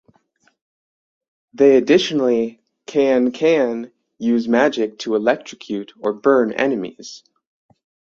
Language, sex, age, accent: English, male, under 19, United States English